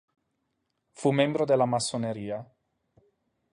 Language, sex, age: Italian, male, 30-39